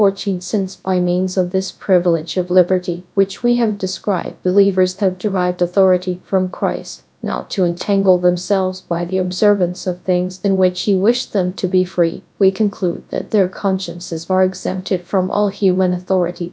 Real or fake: fake